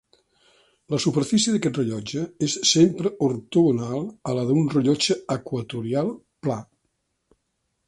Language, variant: Catalan, Central